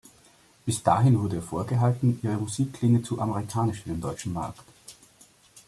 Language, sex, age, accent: German, male, 30-39, Österreichisches Deutsch